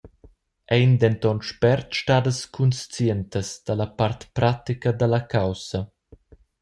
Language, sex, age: Romansh, male, 19-29